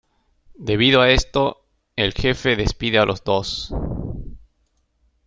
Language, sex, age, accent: Spanish, male, 19-29, Rioplatense: Argentina, Uruguay, este de Bolivia, Paraguay